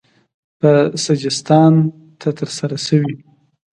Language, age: Pashto, 19-29